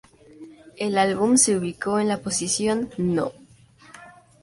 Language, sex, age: Spanish, female, under 19